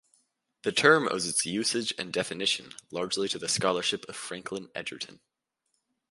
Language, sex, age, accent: English, male, under 19, United States English